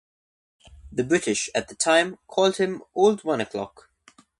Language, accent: English, Australian English